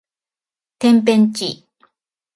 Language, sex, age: Japanese, female, 40-49